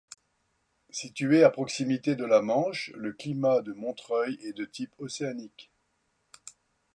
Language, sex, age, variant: French, male, 60-69, Français de métropole